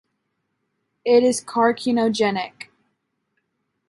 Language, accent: English, United States English